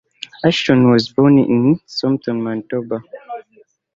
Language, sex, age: English, male, 19-29